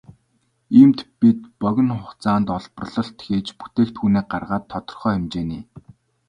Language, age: Mongolian, 19-29